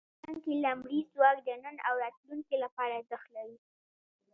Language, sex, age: Pashto, female, under 19